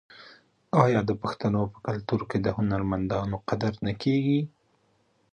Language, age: Pashto, 30-39